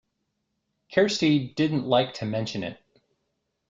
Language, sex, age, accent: English, male, 30-39, United States English